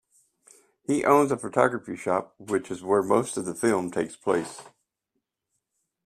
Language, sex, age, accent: English, male, 50-59, United States English